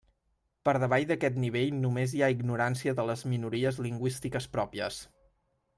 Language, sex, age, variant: Catalan, male, 19-29, Central